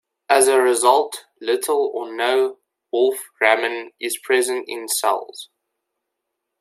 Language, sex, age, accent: English, male, 19-29, Southern African (South Africa, Zimbabwe, Namibia)